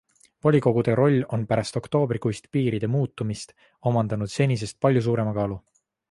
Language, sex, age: Estonian, male, 19-29